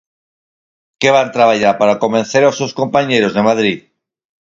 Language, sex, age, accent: Galician, male, 40-49, Normativo (estándar)